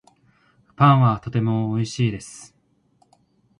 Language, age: Japanese, 19-29